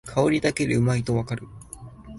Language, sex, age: Japanese, male, 19-29